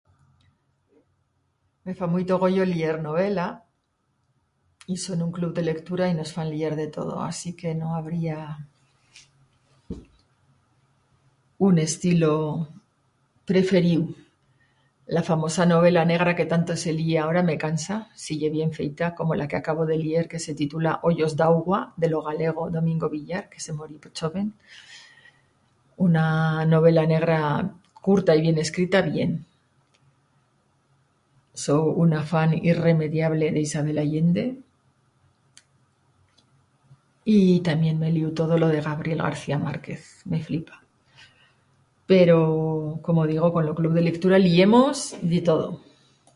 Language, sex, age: Aragonese, female, 50-59